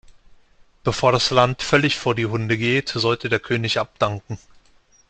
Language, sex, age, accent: German, male, 40-49, Deutschland Deutsch